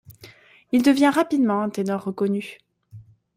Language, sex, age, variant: French, female, 19-29, Français de métropole